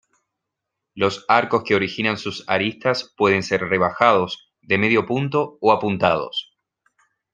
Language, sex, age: Spanish, male, 19-29